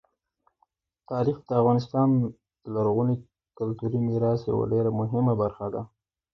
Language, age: Pashto, 19-29